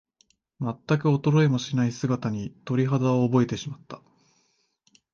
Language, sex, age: Japanese, male, 19-29